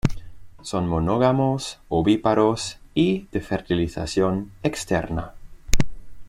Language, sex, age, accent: Spanish, male, 19-29, España: Norte peninsular (Asturias, Castilla y León, Cantabria, País Vasco, Navarra, Aragón, La Rioja, Guadalajara, Cuenca)